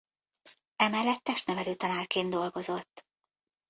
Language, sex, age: Hungarian, female, 50-59